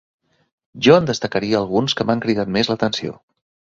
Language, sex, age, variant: Catalan, male, 40-49, Central